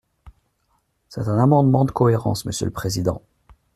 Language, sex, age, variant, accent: French, male, 40-49, Français d'Amérique du Nord, Français du Canada